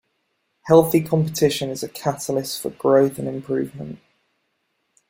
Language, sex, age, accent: English, male, 19-29, England English